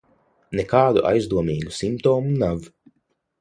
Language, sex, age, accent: Latvian, male, under 19, Vidus dialekts